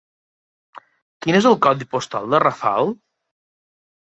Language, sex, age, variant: Catalan, male, 30-39, Balear